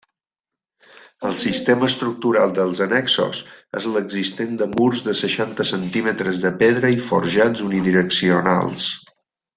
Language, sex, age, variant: Catalan, male, 40-49, Balear